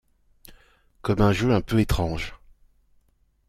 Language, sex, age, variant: French, male, 30-39, Français de métropole